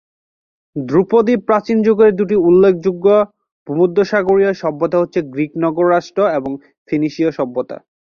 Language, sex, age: Bengali, male, 19-29